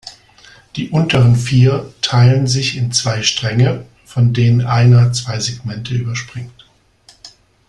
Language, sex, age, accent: German, male, 50-59, Deutschland Deutsch